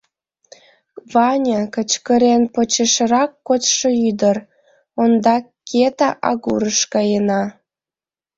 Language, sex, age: Mari, female, 19-29